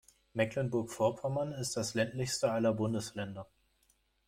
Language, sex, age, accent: German, male, 19-29, Deutschland Deutsch